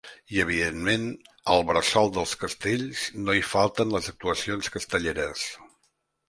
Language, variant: Catalan, Central